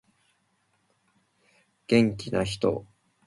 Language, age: Japanese, 19-29